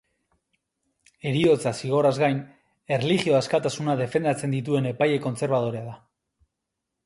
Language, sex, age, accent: Basque, male, 30-39, Mendebalekoa (Araba, Bizkaia, Gipuzkoako mendebaleko herri batzuk)